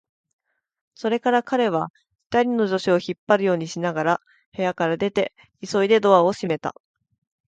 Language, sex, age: Japanese, female, 19-29